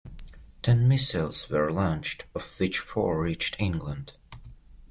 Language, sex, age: English, male, 19-29